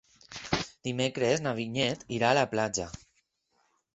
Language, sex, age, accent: Catalan, male, 30-39, valencià; valencià meridional